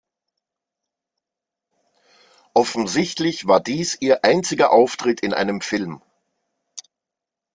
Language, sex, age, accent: German, male, 40-49, Österreichisches Deutsch